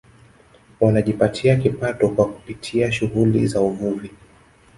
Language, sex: Swahili, male